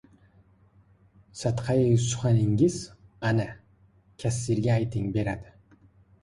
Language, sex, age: Uzbek, male, 19-29